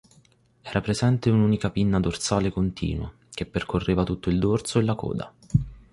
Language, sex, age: Italian, male, 19-29